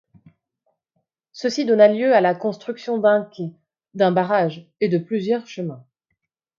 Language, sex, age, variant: French, female, 30-39, Français de métropole